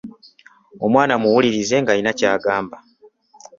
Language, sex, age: Ganda, male, 19-29